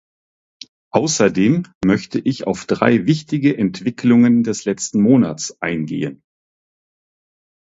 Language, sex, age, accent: German, male, 50-59, Deutschland Deutsch